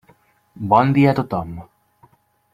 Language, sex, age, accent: Catalan, male, 19-29, valencià